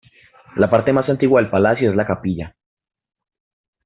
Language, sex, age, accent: Spanish, male, 19-29, Andino-Pacífico: Colombia, Perú, Ecuador, oeste de Bolivia y Venezuela andina